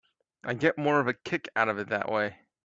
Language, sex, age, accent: English, male, 30-39, United States English